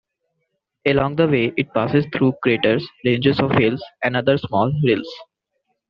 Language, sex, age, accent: English, male, under 19, United States English